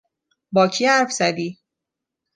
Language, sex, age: Persian, female, 30-39